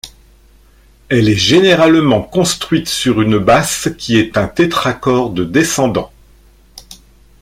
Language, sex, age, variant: French, male, 50-59, Français de métropole